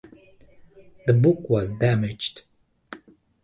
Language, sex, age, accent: English, male, 30-39, England English